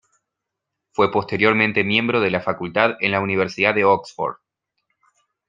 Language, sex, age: Spanish, male, 19-29